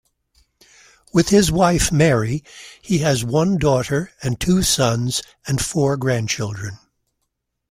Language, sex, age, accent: English, male, 70-79, United States English